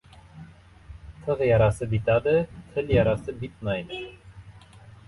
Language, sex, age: Uzbek, male, 30-39